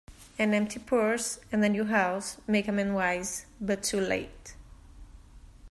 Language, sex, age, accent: English, female, 40-49, United States English